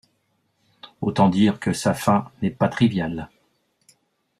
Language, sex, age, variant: French, male, 50-59, Français de métropole